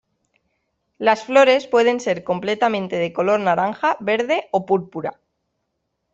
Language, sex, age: Spanish, female, 19-29